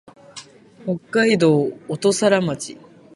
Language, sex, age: Japanese, female, 19-29